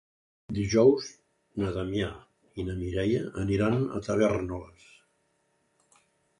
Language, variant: Catalan, Central